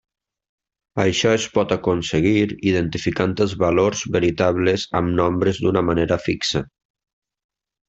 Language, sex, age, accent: Catalan, male, 40-49, valencià